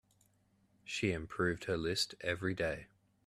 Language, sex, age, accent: English, male, 30-39, Australian English